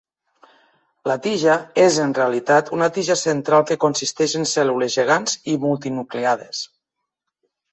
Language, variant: Catalan, Nord-Occidental